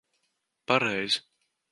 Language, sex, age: Latvian, male, under 19